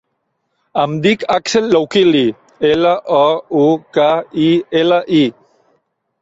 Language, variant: Catalan, Central